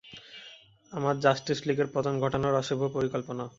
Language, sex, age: Bengali, male, 19-29